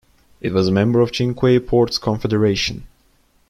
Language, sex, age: English, male, 19-29